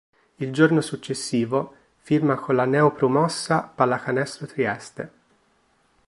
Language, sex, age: Italian, male, 19-29